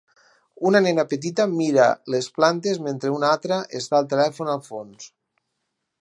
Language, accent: Catalan, valencià